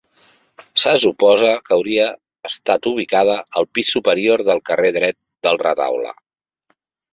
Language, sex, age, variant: Catalan, male, 50-59, Central